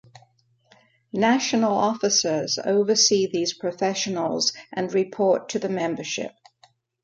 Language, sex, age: English, female, 70-79